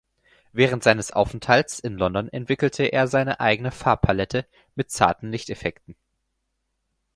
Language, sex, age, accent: German, male, 19-29, Deutschland Deutsch